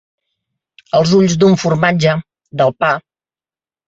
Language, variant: Catalan, Central